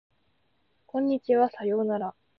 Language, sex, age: Japanese, female, 19-29